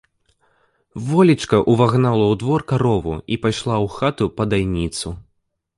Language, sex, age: Belarusian, male, 19-29